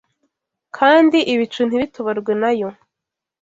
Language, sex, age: Kinyarwanda, female, 19-29